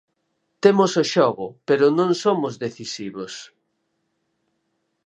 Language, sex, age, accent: Galician, male, 50-59, Oriental (común en zona oriental)